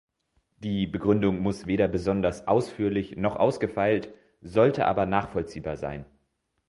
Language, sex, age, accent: German, male, 19-29, Deutschland Deutsch